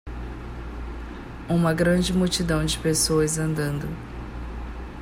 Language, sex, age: Portuguese, female, 30-39